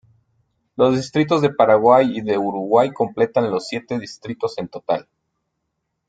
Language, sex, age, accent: Spanish, male, 40-49, México